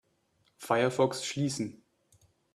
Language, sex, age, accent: German, male, 19-29, Deutschland Deutsch